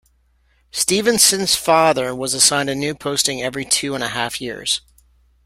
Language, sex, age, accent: English, male, 40-49, United States English